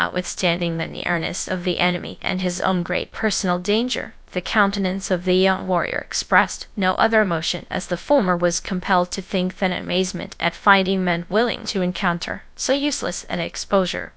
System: TTS, GradTTS